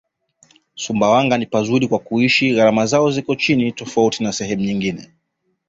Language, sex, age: Swahili, male, 19-29